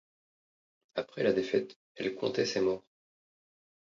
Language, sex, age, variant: French, male, 19-29, Français de métropole